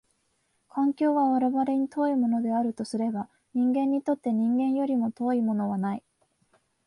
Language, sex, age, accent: Japanese, female, 19-29, 関東